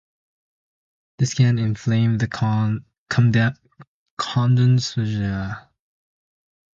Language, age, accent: English, under 19, United States English